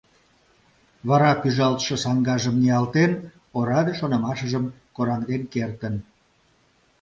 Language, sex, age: Mari, male, 60-69